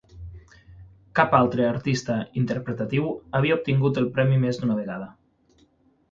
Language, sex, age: Catalan, male, 30-39